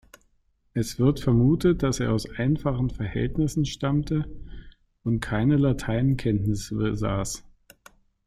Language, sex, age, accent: German, male, 50-59, Deutschland Deutsch